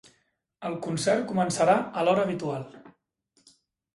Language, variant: Catalan, Central